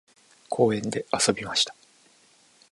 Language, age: Japanese, 50-59